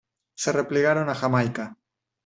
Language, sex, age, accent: Spanish, male, 30-39, Rioplatense: Argentina, Uruguay, este de Bolivia, Paraguay